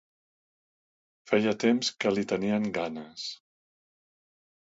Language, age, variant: Catalan, 60-69, Central